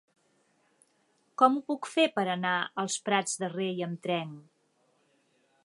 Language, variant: Catalan, Septentrional